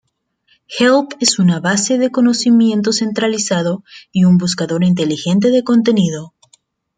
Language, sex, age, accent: Spanish, female, 19-29, México